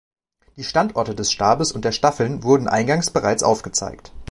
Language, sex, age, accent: German, male, 19-29, Deutschland Deutsch